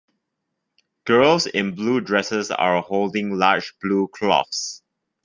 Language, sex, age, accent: English, male, 19-29, Malaysian English